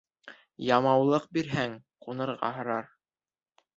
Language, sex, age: Bashkir, male, under 19